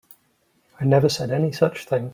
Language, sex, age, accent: English, male, 30-39, England English